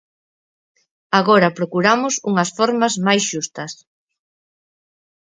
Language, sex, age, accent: Galician, female, 40-49, Normativo (estándar)